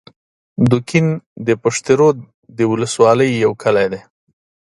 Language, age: Pashto, 30-39